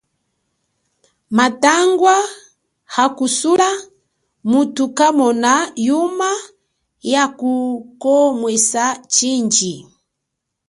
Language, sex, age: Chokwe, female, 30-39